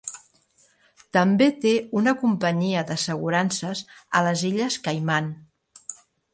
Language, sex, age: Catalan, female, 60-69